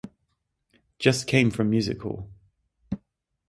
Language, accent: English, United States English; England English